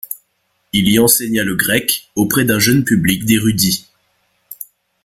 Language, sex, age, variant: French, male, 19-29, Français de métropole